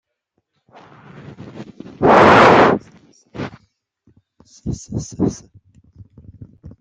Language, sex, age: French, male, 19-29